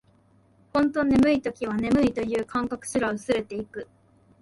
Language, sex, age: Japanese, female, 19-29